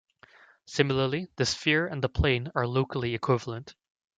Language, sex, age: English, male, 19-29